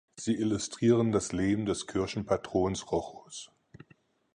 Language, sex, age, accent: German, male, 50-59, Deutschland Deutsch